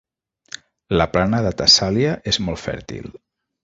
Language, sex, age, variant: Catalan, male, 40-49, Central